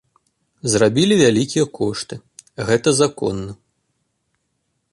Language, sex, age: Belarusian, male, 30-39